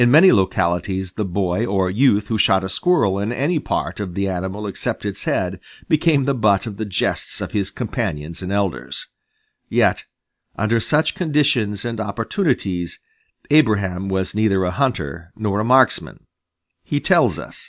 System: none